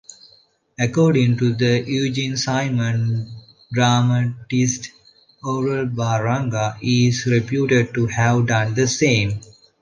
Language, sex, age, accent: English, male, 30-39, India and South Asia (India, Pakistan, Sri Lanka)